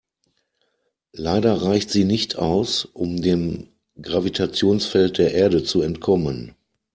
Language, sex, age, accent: German, male, 40-49, Deutschland Deutsch